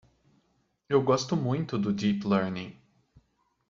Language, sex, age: Portuguese, male, 19-29